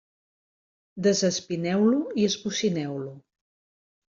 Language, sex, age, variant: Catalan, female, 50-59, Central